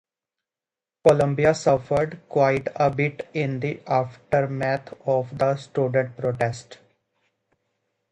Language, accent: English, England English